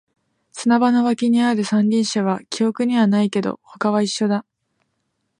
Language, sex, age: Japanese, female, 19-29